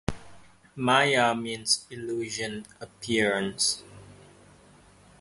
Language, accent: English, Malaysian English